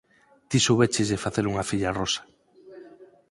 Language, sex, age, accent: Galician, male, 40-49, Normativo (estándar)